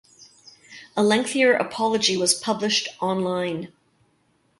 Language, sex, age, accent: English, female, 50-59, Canadian English